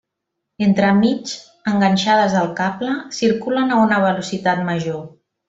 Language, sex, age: Catalan, female, 40-49